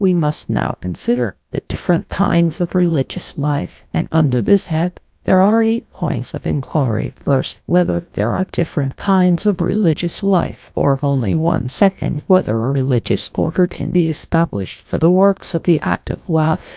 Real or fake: fake